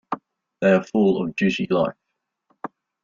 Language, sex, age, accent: English, male, 70-79, Australian English